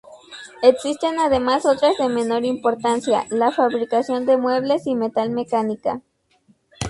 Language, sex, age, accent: Spanish, female, 19-29, México